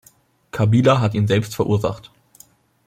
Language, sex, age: German, male, under 19